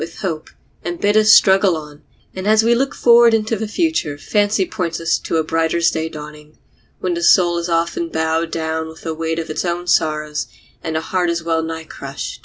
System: none